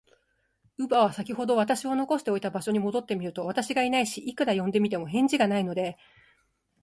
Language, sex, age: Japanese, female, under 19